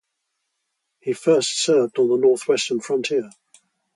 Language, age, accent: English, 80-89, England English